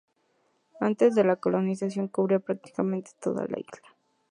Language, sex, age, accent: Spanish, female, under 19, México